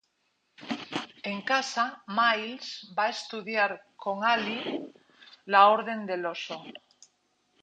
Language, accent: Spanish, España: Norte peninsular (Asturias, Castilla y León, Cantabria, País Vasco, Navarra, Aragón, La Rioja, Guadalajara, Cuenca)